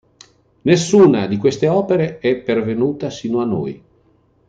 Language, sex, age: Italian, male, 60-69